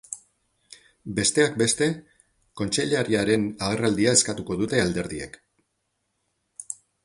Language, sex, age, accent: Basque, male, 50-59, Mendebalekoa (Araba, Bizkaia, Gipuzkoako mendebaleko herri batzuk)